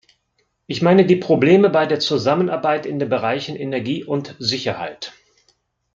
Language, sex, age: German, male, 50-59